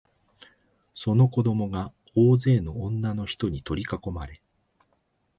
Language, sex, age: Japanese, male, 50-59